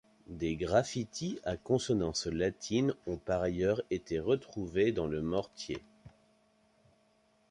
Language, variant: French, Français de métropole